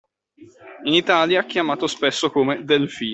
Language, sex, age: Italian, male, 19-29